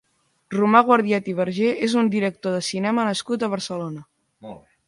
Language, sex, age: Catalan, male, 40-49